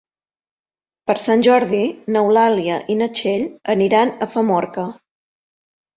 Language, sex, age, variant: Catalan, female, 40-49, Central